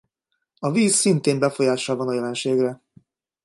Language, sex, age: Hungarian, male, 50-59